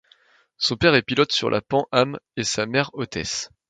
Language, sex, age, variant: French, male, 19-29, Français de métropole